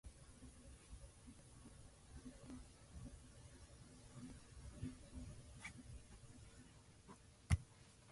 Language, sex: English, female